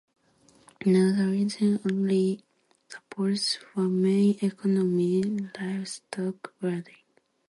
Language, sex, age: English, female, 19-29